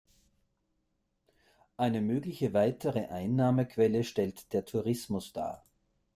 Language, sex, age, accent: German, male, 40-49, Österreichisches Deutsch